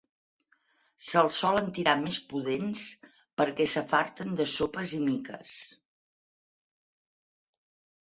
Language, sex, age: Catalan, female, 50-59